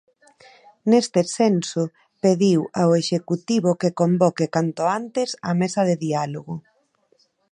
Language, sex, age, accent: Galician, female, 30-39, Normativo (estándar)